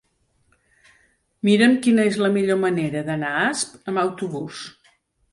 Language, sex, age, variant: Catalan, female, 50-59, Central